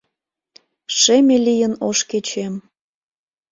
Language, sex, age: Mari, female, 19-29